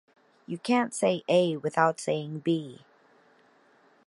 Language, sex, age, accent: English, female, 30-39, United States English